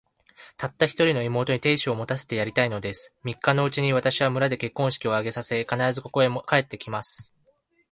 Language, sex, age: Japanese, male, 19-29